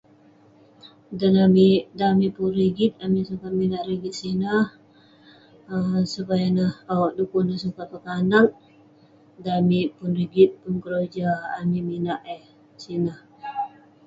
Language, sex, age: Western Penan, female, 19-29